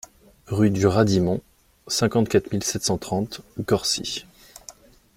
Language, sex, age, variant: French, male, 30-39, Français de métropole